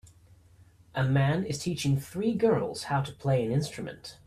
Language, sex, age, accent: English, male, 30-39, United States English